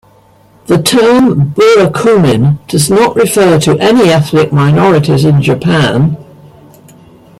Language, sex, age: English, female, 70-79